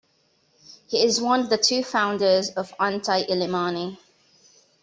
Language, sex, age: English, female, 19-29